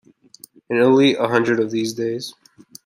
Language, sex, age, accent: English, male, 19-29, United States English